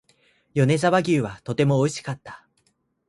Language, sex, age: Japanese, male, 19-29